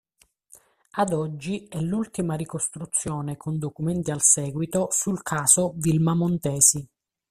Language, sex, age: Italian, female, 40-49